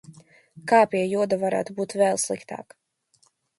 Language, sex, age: Latvian, female, under 19